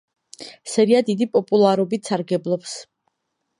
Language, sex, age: Georgian, female, 19-29